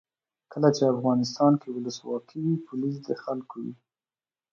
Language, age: Pashto, 30-39